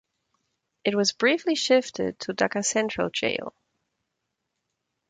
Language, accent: English, Canadian English; German English